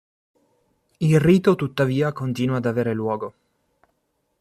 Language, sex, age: Italian, male, 19-29